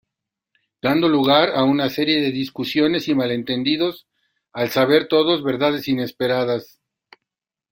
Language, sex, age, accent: Spanish, male, 40-49, México